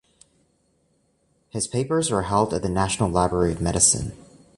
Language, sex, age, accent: English, male, 19-29, United States English